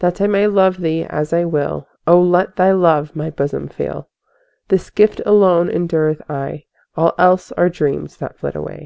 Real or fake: real